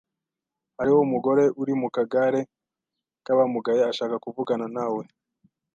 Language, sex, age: Kinyarwanda, male, 19-29